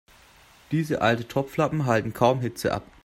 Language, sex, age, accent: German, male, 19-29, Deutschland Deutsch